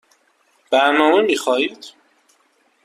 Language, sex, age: Persian, male, 19-29